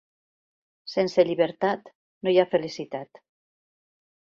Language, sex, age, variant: Catalan, female, 50-59, Septentrional